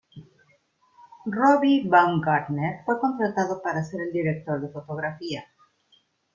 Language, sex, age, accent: Spanish, female, 40-49, México